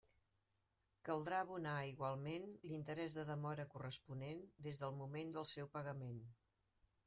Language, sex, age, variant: Catalan, female, 60-69, Central